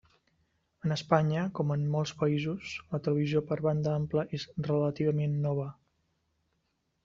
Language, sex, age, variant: Catalan, male, 30-39, Central